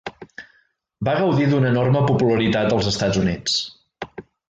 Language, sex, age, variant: Catalan, male, 40-49, Central